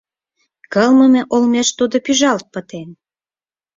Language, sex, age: Mari, female, 40-49